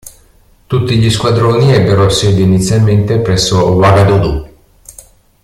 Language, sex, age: Italian, male, 50-59